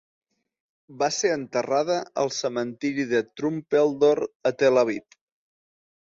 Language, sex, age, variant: Catalan, male, 40-49, Central